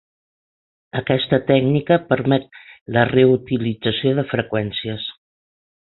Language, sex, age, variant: Catalan, female, 60-69, Central